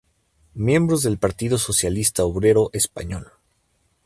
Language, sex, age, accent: Spanish, male, 19-29, México